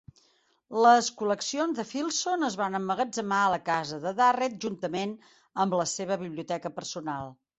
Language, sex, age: Catalan, female, 60-69